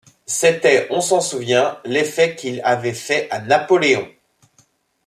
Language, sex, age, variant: French, male, 30-39, Français de métropole